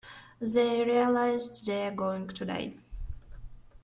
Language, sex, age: English, female, 19-29